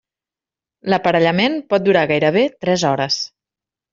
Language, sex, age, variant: Catalan, female, 30-39, Central